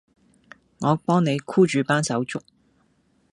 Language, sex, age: Cantonese, female, 40-49